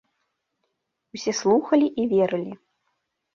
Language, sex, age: Belarusian, female, 30-39